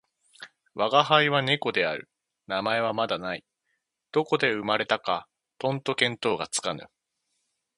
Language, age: Japanese, 30-39